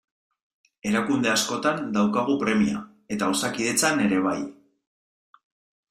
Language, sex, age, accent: Basque, male, 30-39, Mendebalekoa (Araba, Bizkaia, Gipuzkoako mendebaleko herri batzuk)